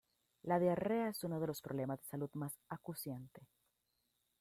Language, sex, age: Spanish, female, 19-29